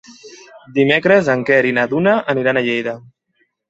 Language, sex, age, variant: Catalan, male, 30-39, Central